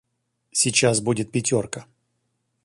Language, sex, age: Russian, male, 40-49